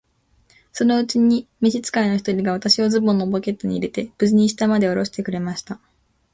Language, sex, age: Japanese, female, under 19